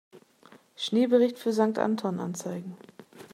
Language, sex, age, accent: German, female, 30-39, Deutschland Deutsch